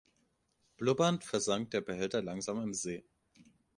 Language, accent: German, Deutschland Deutsch